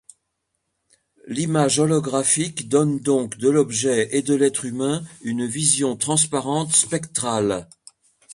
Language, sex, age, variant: French, male, 70-79, Français de métropole